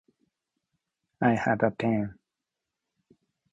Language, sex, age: Japanese, male, 30-39